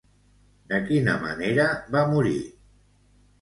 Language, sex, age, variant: Catalan, male, 60-69, Central